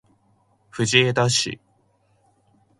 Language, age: Japanese, 19-29